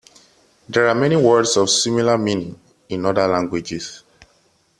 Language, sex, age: English, male, 30-39